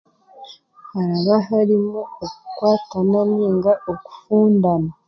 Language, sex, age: Chiga, female, 30-39